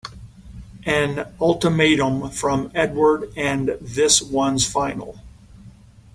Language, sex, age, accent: English, male, 50-59, United States English